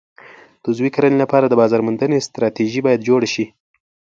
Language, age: Pashto, under 19